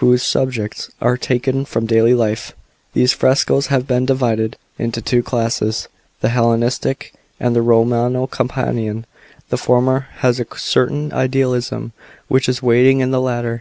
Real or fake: real